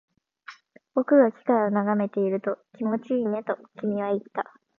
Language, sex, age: Japanese, female, under 19